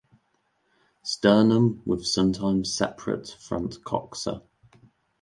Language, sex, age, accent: English, male, 19-29, England English